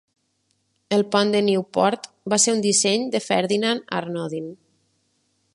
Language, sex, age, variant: Catalan, female, 30-39, Nord-Occidental